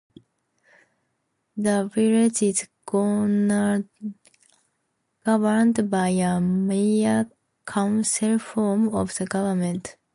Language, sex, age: English, female, 19-29